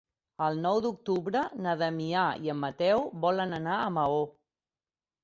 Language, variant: Catalan, Central